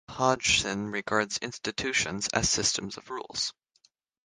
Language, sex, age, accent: English, male, under 19, United States English; Canadian English